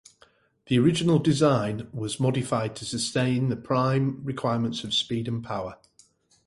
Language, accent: English, England English